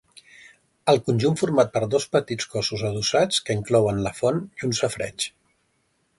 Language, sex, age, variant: Catalan, male, 50-59, Central